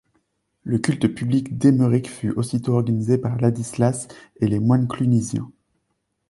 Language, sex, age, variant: French, male, 19-29, Français de métropole